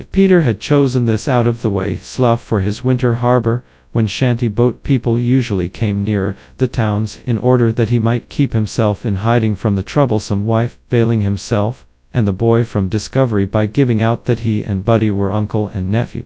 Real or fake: fake